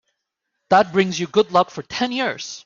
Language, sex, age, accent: English, male, 30-39, United States English